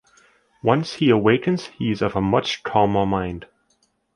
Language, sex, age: English, male, 19-29